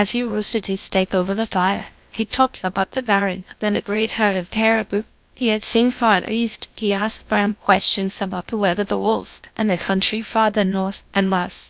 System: TTS, GlowTTS